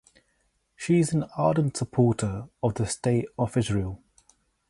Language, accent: English, England English